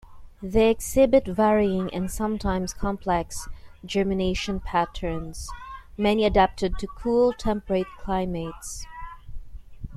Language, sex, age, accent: English, female, 30-39, Filipino